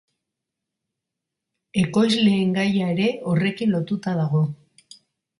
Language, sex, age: Basque, female, 40-49